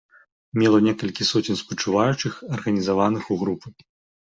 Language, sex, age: Belarusian, male, 30-39